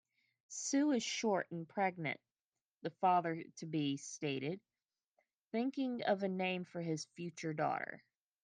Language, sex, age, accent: English, female, 19-29, United States English